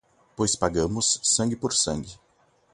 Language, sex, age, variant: Portuguese, male, 30-39, Portuguese (Brasil)